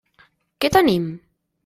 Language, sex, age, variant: Catalan, male, under 19, Central